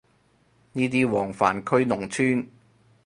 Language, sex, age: Cantonese, male, 30-39